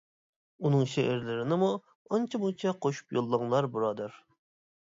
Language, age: Uyghur, 19-29